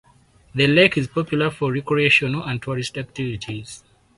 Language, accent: English, Southern African (South Africa, Zimbabwe, Namibia)